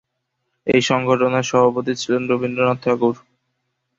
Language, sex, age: Bengali, male, 19-29